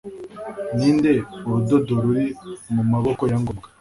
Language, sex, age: Kinyarwanda, male, 19-29